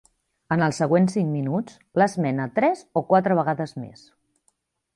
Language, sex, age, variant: Catalan, female, 40-49, Central